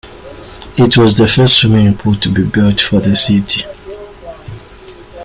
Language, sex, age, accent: English, male, 30-39, Southern African (South Africa, Zimbabwe, Namibia)